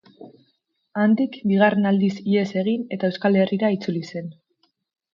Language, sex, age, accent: Basque, female, 19-29, Mendebalekoa (Araba, Bizkaia, Gipuzkoako mendebaleko herri batzuk)